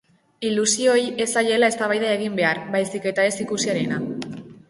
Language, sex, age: Basque, female, under 19